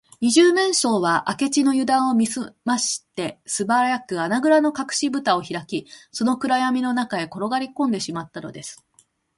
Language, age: Japanese, 40-49